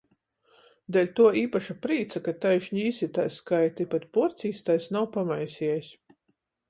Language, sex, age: Latgalian, female, 40-49